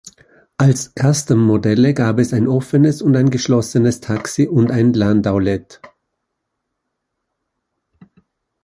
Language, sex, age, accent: German, male, 50-59, Österreichisches Deutsch